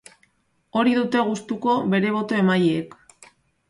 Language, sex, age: Basque, female, 19-29